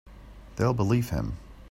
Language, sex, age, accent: English, male, 30-39, United States English